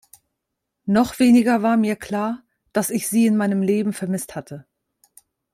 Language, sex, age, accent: German, female, 30-39, Deutschland Deutsch